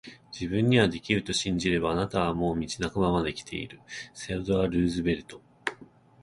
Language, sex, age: Japanese, male, 30-39